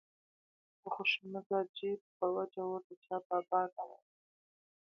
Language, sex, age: Pashto, female, 19-29